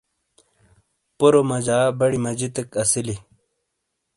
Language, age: Shina, 30-39